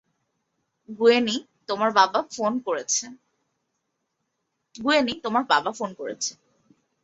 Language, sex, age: Bengali, female, 19-29